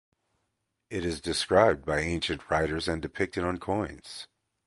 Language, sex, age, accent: English, male, 40-49, United States English